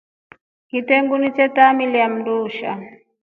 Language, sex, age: Rombo, female, 40-49